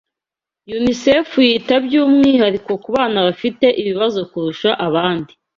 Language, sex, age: Kinyarwanda, female, 19-29